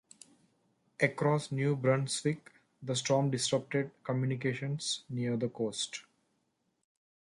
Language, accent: English, India and South Asia (India, Pakistan, Sri Lanka)